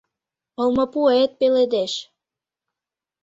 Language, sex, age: Mari, female, under 19